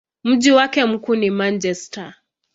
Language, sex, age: Swahili, female, 19-29